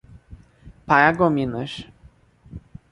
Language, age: Portuguese, under 19